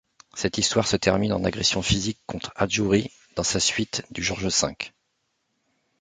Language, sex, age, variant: French, male, 40-49, Français de métropole